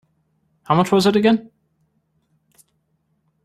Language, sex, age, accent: English, male, 19-29, England English